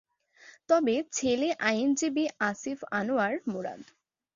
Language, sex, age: Bengali, female, under 19